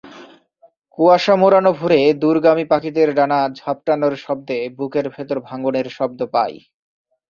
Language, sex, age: Bengali, male, 19-29